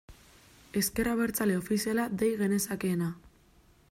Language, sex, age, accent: Basque, female, 19-29, Mendebalekoa (Araba, Bizkaia, Gipuzkoako mendebaleko herri batzuk)